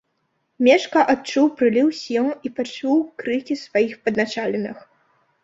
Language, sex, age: Belarusian, female, under 19